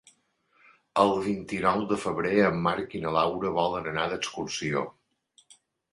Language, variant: Catalan, Balear